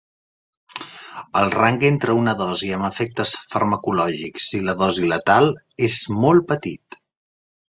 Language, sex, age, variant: Catalan, male, 19-29, Central